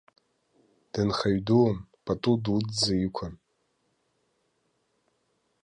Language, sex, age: Abkhazian, male, 30-39